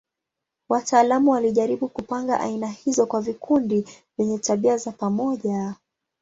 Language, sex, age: Swahili, female, 19-29